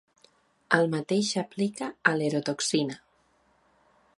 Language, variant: Catalan, Central